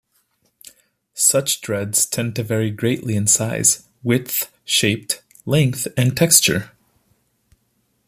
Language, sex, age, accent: English, male, 30-39, United States English